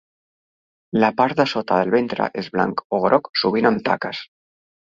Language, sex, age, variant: Catalan, male, 40-49, Central